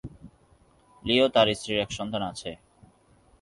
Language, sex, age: Bengali, male, 19-29